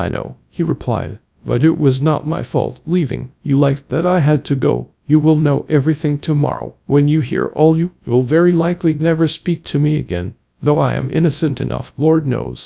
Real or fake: fake